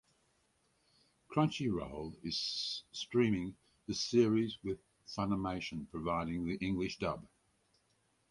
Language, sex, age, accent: English, male, 70-79, Australian English